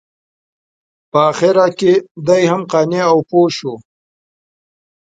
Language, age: Pashto, 40-49